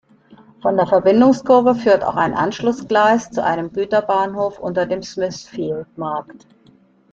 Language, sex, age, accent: German, female, 50-59, Deutschland Deutsch